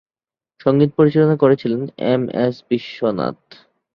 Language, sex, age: Bengali, male, 19-29